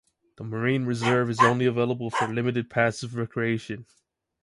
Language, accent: English, United States English